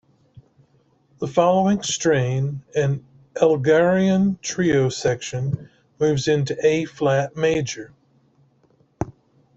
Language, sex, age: English, male, 50-59